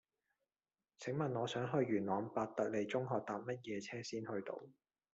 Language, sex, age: Cantonese, male, 40-49